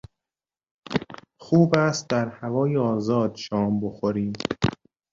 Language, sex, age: Persian, male, 19-29